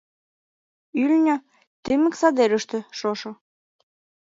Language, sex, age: Mari, female, 19-29